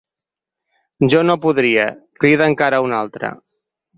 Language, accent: Catalan, nord-oriental